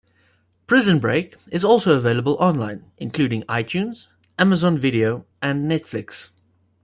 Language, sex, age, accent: English, male, 19-29, Southern African (South Africa, Zimbabwe, Namibia)